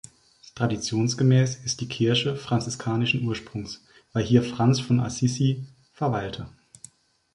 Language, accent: German, Deutschland Deutsch